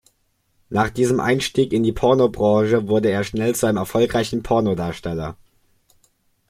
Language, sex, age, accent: German, male, under 19, Deutschland Deutsch